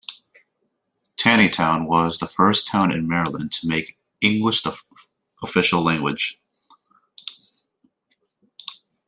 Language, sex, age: English, male, 19-29